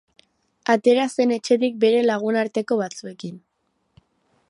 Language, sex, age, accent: Basque, female, under 19, Erdialdekoa edo Nafarra (Gipuzkoa, Nafarroa)